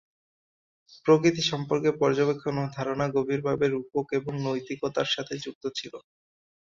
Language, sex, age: Bengali, male, 19-29